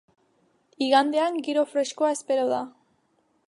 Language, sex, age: Basque, female, 19-29